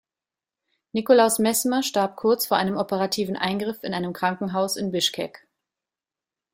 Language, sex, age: German, female, 30-39